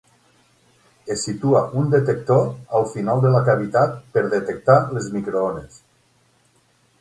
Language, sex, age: Catalan, male, 50-59